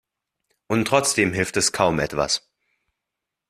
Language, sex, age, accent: German, male, under 19, Deutschland Deutsch